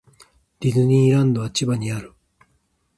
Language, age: Japanese, 50-59